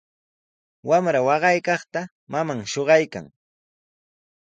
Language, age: Sihuas Ancash Quechua, 19-29